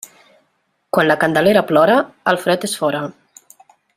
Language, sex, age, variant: Catalan, female, 40-49, Central